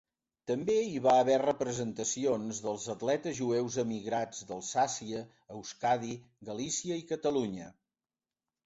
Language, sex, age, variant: Catalan, male, 60-69, Central